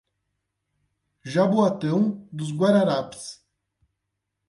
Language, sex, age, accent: Portuguese, male, 19-29, Paulista